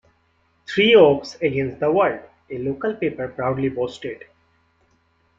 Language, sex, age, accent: English, male, 19-29, India and South Asia (India, Pakistan, Sri Lanka)